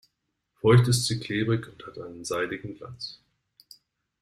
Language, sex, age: German, male, 30-39